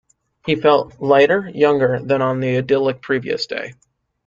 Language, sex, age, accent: English, male, 19-29, United States English